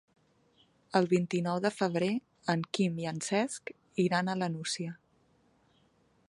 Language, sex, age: Catalan, female, 40-49